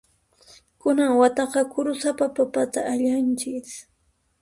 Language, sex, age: Puno Quechua, female, 19-29